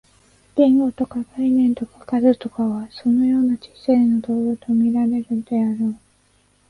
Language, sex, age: Japanese, female, 19-29